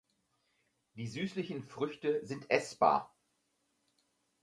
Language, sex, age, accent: German, male, 50-59, Deutschland Deutsch